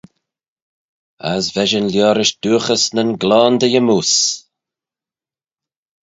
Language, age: Manx, 40-49